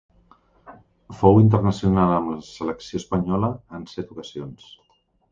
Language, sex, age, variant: Catalan, male, 50-59, Central